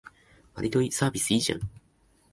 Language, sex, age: Japanese, male, 19-29